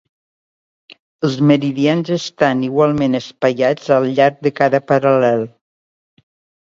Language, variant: Catalan, Septentrional